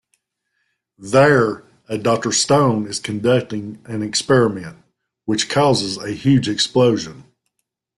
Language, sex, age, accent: English, male, 40-49, United States English